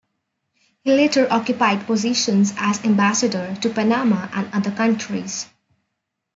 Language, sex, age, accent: English, female, 19-29, India and South Asia (India, Pakistan, Sri Lanka)